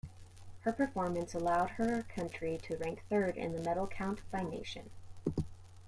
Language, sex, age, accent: English, female, 30-39, United States English